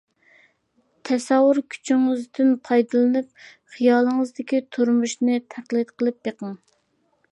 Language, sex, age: Uyghur, female, 19-29